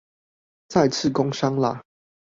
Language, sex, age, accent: Chinese, male, under 19, 出生地：新北市